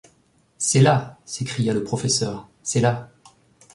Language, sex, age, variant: French, male, 40-49, Français de métropole